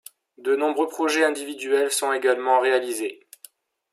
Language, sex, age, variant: French, male, 30-39, Français de métropole